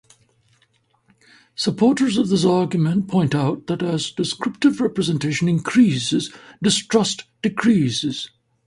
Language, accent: English, United States English